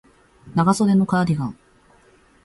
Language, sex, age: Japanese, female, 19-29